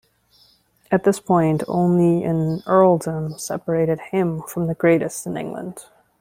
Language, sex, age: English, female, 30-39